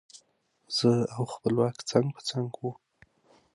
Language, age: Pashto, 19-29